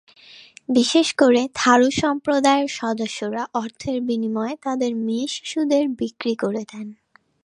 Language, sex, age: Bengali, female, 19-29